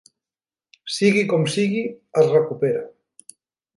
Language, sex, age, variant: Catalan, male, 40-49, Central